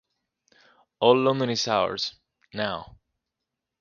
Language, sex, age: English, male, 19-29